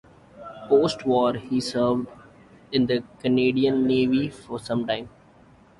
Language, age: English, 19-29